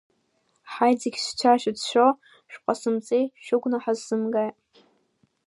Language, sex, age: Abkhazian, female, under 19